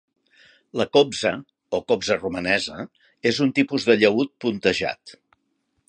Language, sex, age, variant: Catalan, male, 60-69, Central